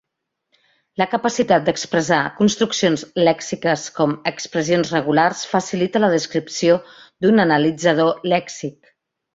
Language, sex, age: Catalan, female, 40-49